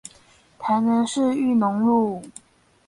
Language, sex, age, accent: Chinese, female, under 19, 出生地：新北市